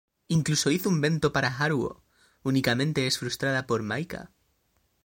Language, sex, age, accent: Spanish, male, 19-29, España: Centro-Sur peninsular (Madrid, Toledo, Castilla-La Mancha)